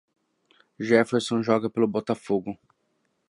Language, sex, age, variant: Portuguese, male, 19-29, Portuguese (Brasil)